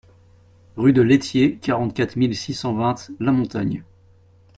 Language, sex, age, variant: French, male, 30-39, Français de métropole